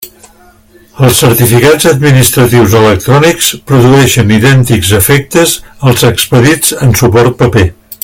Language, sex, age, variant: Catalan, male, 70-79, Central